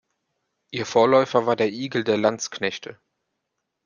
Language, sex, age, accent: German, male, 19-29, Deutschland Deutsch